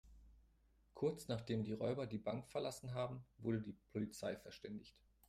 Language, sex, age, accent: German, male, 30-39, Deutschland Deutsch